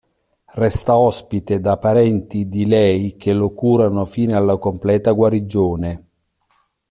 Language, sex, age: Italian, male, 50-59